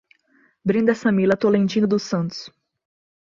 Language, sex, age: Portuguese, female, 19-29